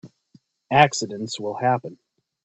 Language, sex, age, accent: English, male, 30-39, United States English